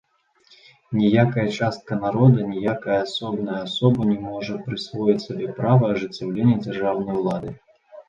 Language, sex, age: Belarusian, male, 19-29